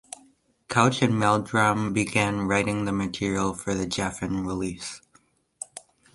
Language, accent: English, United States English